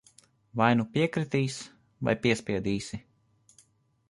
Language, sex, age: Latvian, male, 30-39